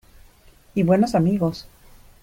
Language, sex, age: Spanish, female, 50-59